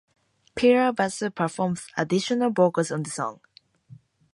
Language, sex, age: English, female, 19-29